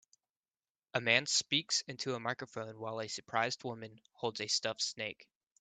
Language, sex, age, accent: English, male, 19-29, United States English